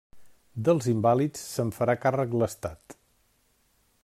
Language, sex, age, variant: Catalan, male, 50-59, Central